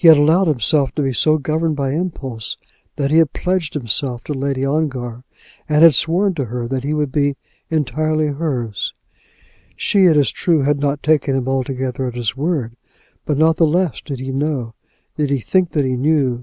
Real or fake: real